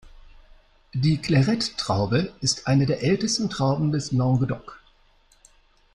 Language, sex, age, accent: German, male, 60-69, Deutschland Deutsch